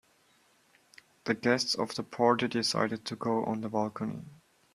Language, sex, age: English, male, 19-29